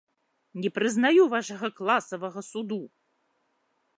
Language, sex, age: Belarusian, female, 30-39